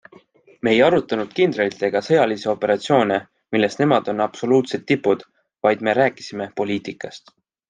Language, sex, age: Estonian, male, 19-29